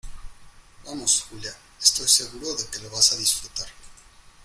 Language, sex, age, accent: Spanish, male, 19-29, México